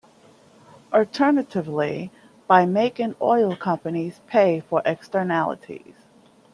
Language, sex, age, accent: English, female, 40-49, United States English